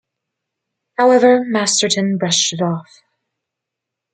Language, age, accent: English, 19-29, United States English